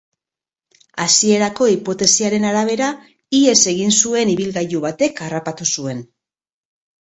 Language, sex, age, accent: Basque, female, 40-49, Mendebalekoa (Araba, Bizkaia, Gipuzkoako mendebaleko herri batzuk)